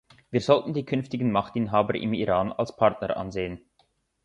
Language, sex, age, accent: German, male, 19-29, Schweizerdeutsch